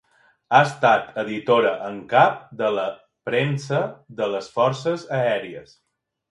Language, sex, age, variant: Catalan, male, 40-49, Balear